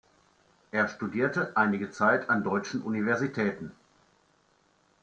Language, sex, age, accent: German, male, 50-59, Deutschland Deutsch